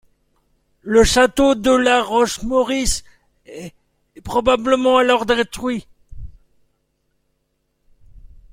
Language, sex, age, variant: French, male, 40-49, Français de métropole